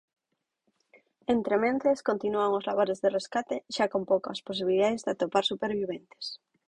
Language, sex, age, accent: Galician, female, 30-39, Oriental (común en zona oriental); Normativo (estándar)